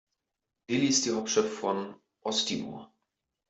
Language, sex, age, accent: German, male, 19-29, Deutschland Deutsch